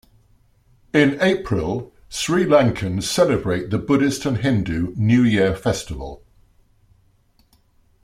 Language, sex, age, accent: English, male, 70-79, England English